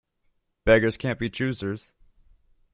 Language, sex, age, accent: English, male, 19-29, United States English